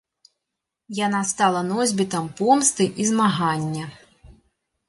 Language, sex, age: Belarusian, female, 30-39